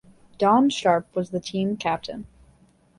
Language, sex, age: English, female, 19-29